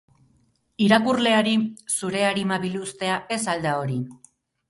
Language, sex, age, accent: Basque, female, 40-49, Erdialdekoa edo Nafarra (Gipuzkoa, Nafarroa)